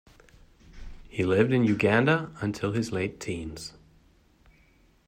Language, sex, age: English, male, 30-39